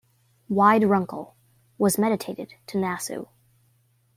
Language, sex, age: English, female, under 19